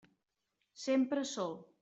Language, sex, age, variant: Catalan, female, 30-39, Central